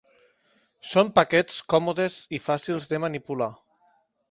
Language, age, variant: Catalan, 30-39, Nord-Occidental